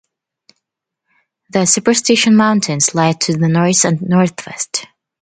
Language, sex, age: English, female, 19-29